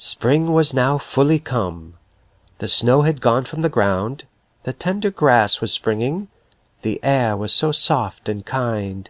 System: none